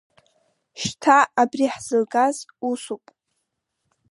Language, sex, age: Abkhazian, female, under 19